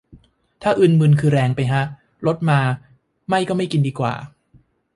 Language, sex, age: Thai, male, 19-29